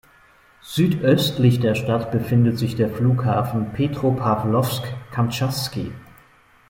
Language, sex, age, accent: German, male, 40-49, Deutschland Deutsch